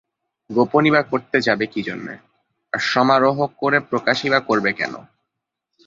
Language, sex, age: Bengali, male, 19-29